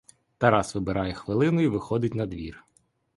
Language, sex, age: Ukrainian, male, 19-29